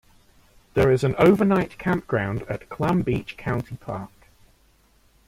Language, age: English, 30-39